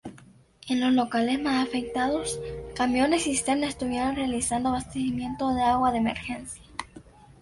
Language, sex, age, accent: Spanish, female, under 19, América central